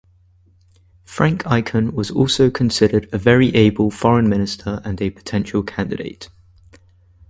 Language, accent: English, England English